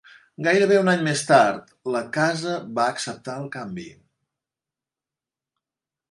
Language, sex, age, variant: Catalan, male, 40-49, Central